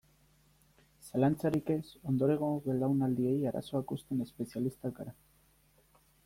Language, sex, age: Basque, male, 19-29